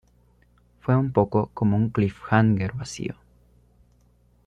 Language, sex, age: Spanish, male, under 19